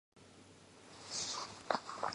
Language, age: Adamawa Fulfulde, 19-29